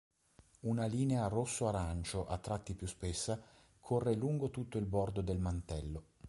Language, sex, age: Italian, male, 40-49